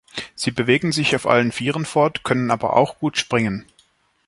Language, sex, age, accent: German, male, 19-29, Schweizerdeutsch